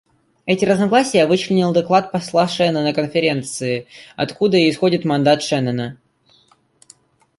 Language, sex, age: Russian, male, under 19